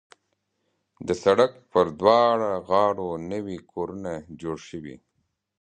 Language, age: Pashto, 30-39